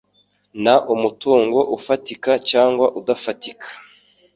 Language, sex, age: Kinyarwanda, male, 19-29